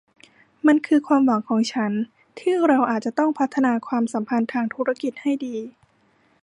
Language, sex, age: Thai, female, 19-29